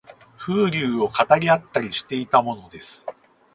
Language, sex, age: Japanese, male, 40-49